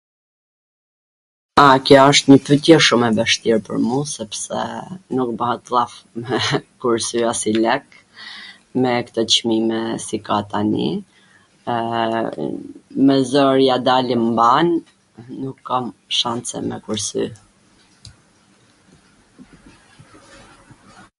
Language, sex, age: Gheg Albanian, female, 40-49